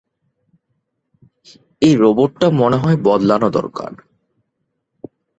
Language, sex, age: Bengali, male, 19-29